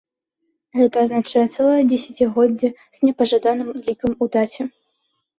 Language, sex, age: Belarusian, female, 19-29